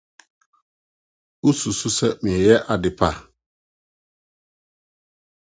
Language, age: Akan, 60-69